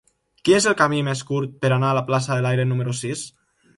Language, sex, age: Catalan, male, under 19